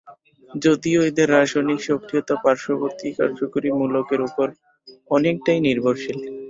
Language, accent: Bengali, Native